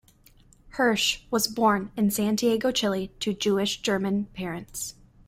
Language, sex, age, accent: English, female, 19-29, United States English